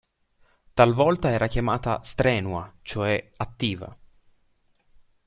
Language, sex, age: Italian, male, under 19